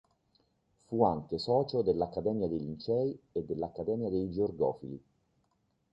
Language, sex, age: Italian, male, 50-59